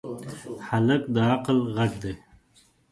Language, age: Pashto, 30-39